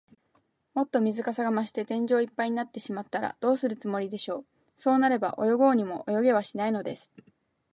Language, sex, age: Japanese, female, 19-29